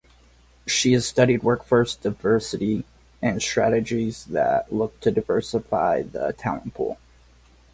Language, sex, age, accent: English, male, 30-39, United States English